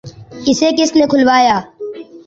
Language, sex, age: Urdu, male, 40-49